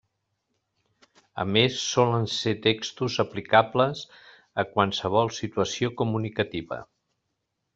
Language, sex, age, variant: Catalan, male, 60-69, Central